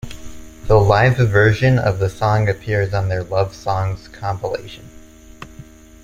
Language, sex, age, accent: English, male, 19-29, United States English